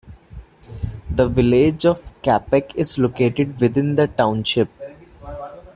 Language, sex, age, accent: English, male, 19-29, India and South Asia (India, Pakistan, Sri Lanka)